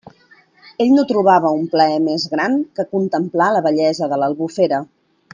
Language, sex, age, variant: Catalan, female, 40-49, Central